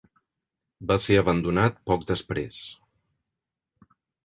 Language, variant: Catalan, Central